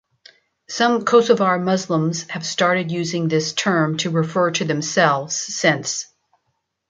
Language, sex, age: English, female, 60-69